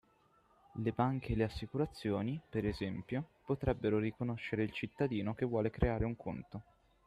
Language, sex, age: Italian, male, 19-29